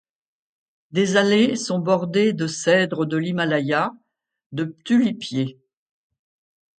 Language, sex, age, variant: French, female, 60-69, Français de métropole